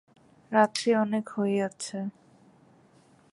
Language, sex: Bengali, female